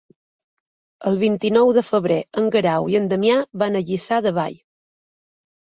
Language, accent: Catalan, mallorquí